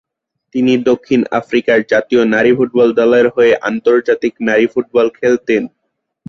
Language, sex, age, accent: Bengali, male, 19-29, Native